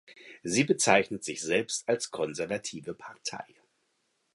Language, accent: German, Deutschland Deutsch